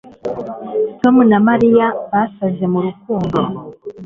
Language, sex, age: Kinyarwanda, female, 19-29